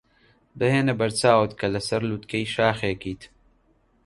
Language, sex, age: Central Kurdish, male, 19-29